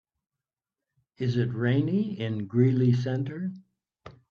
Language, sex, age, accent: English, male, 60-69, United States English